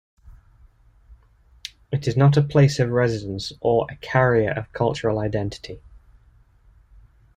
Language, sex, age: English, male, 30-39